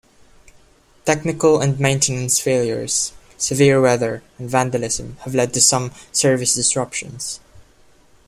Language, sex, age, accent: English, male, 19-29, Filipino